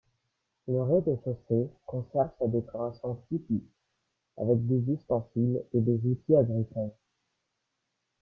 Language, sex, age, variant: French, male, under 19, Français de métropole